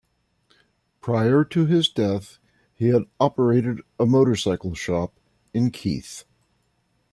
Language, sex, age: English, male, 70-79